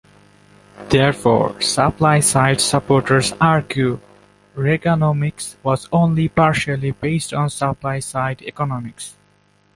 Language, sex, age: English, male, 19-29